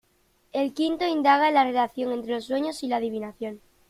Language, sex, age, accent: Spanish, female, under 19, España: Sur peninsular (Andalucia, Extremadura, Murcia)